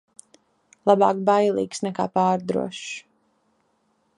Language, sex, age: Latvian, female, 19-29